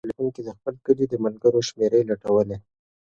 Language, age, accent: Pashto, 30-39, پکتیا ولایت، احمدزی